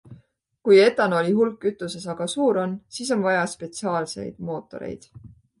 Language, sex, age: Estonian, female, 30-39